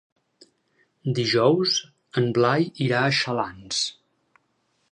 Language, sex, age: Catalan, male, 40-49